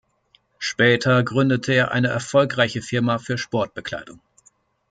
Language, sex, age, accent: German, male, 30-39, Deutschland Deutsch